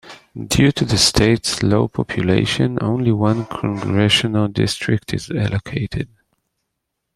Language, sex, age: English, male, 40-49